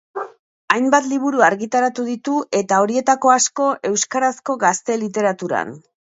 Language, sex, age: Basque, female, 50-59